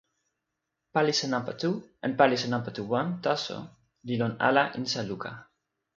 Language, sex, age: Toki Pona, male, 19-29